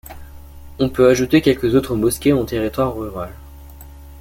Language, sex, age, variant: French, male, under 19, Français de métropole